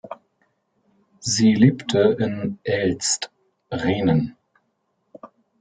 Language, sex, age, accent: German, male, 40-49, Deutschland Deutsch